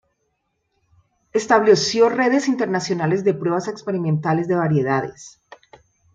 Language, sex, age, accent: Spanish, female, 40-49, Andino-Pacífico: Colombia, Perú, Ecuador, oeste de Bolivia y Venezuela andina